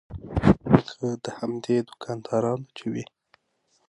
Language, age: Pashto, 19-29